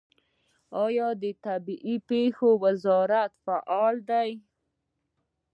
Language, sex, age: Pashto, female, 19-29